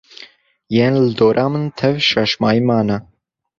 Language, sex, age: Kurdish, male, 19-29